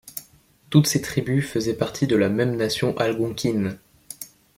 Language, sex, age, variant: French, male, under 19, Français de métropole